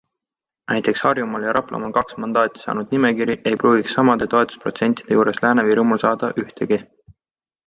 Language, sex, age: Estonian, male, 19-29